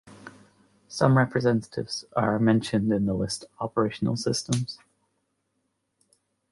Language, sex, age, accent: English, female, 19-29, Scottish English